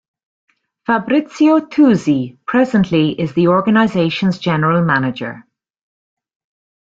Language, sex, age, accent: English, female, 40-49, Irish English